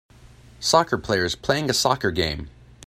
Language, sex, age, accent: English, male, 19-29, United States English